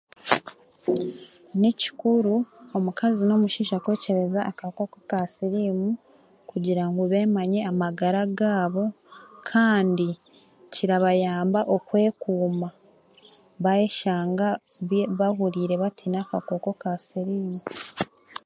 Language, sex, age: Chiga, female, 19-29